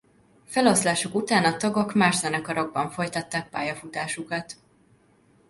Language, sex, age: Hungarian, female, 19-29